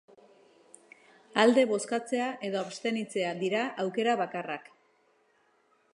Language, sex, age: Basque, female, 30-39